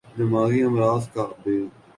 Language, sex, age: Urdu, male, 19-29